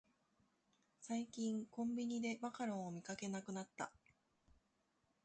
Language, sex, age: Japanese, female, 30-39